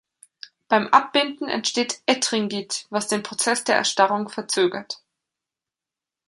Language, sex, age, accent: German, female, 19-29, Deutschland Deutsch